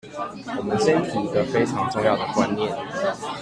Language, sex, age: Chinese, male, 19-29